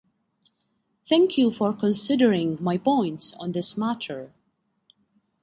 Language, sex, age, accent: English, female, 30-39, United States English